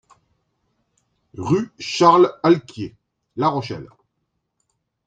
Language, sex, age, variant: French, male, 40-49, Français de métropole